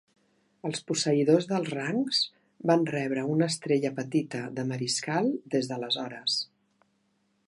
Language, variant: Catalan, Central